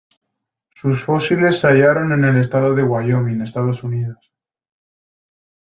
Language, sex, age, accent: Spanish, male, 19-29, España: Centro-Sur peninsular (Madrid, Toledo, Castilla-La Mancha)